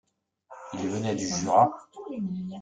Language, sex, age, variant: French, male, 40-49, Français de métropole